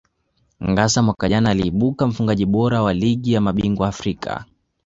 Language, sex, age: Swahili, male, 19-29